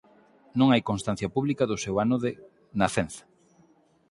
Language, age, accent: Galician, 40-49, Oriental (común en zona oriental)